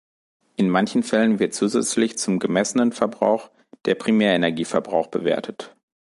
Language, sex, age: German, male, 40-49